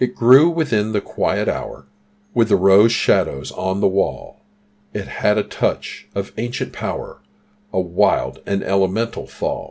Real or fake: real